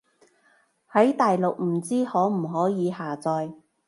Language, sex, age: Cantonese, female, 30-39